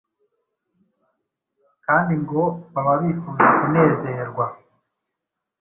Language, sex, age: Kinyarwanda, male, 19-29